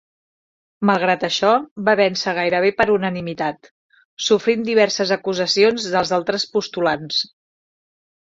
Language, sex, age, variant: Catalan, female, 40-49, Central